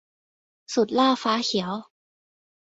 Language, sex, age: Thai, female, under 19